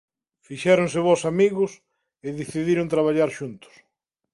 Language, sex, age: Galician, male, 40-49